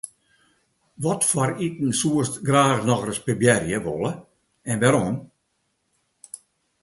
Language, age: Western Frisian, 70-79